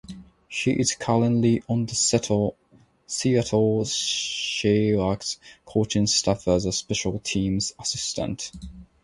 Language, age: English, 19-29